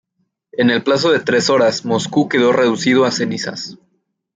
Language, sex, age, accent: Spanish, male, under 19, México